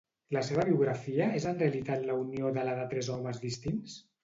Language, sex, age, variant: Catalan, male, 50-59, Central